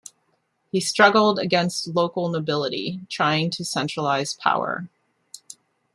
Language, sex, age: English, female, 40-49